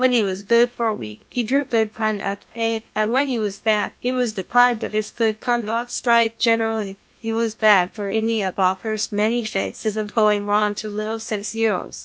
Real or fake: fake